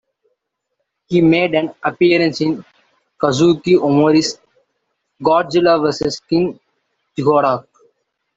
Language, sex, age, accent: English, male, 19-29, India and South Asia (India, Pakistan, Sri Lanka)